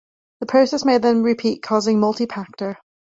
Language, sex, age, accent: English, female, 19-29, England English